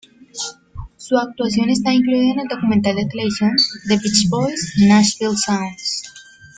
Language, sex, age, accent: Spanish, female, 19-29, Andino-Pacífico: Colombia, Perú, Ecuador, oeste de Bolivia y Venezuela andina